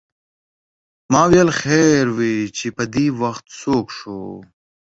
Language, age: Pashto, 30-39